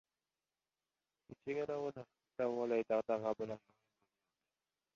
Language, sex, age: Uzbek, male, 19-29